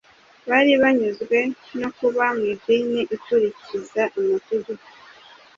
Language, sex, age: Kinyarwanda, female, 30-39